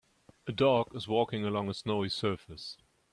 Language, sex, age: English, male, 30-39